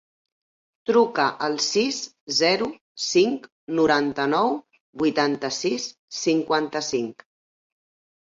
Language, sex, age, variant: Catalan, female, 50-59, Central